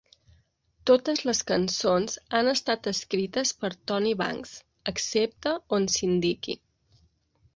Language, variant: Catalan, Central